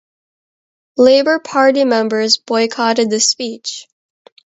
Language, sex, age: English, female, under 19